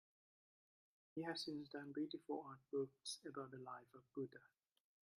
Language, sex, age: English, male, 40-49